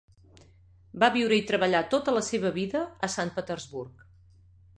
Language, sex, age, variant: Catalan, female, 40-49, Nord-Occidental